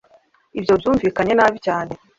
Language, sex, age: Kinyarwanda, female, 30-39